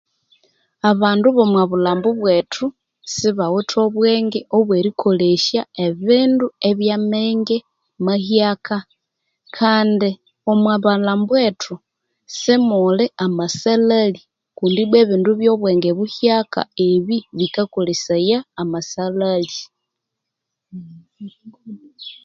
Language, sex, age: Konzo, female, 30-39